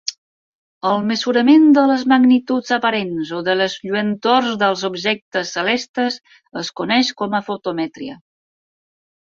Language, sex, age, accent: Catalan, female, 50-59, aprenent (recent, des del castellà)